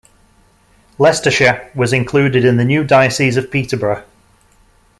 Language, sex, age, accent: English, male, 50-59, England English